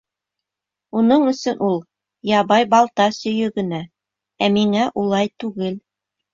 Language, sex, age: Bashkir, female, 40-49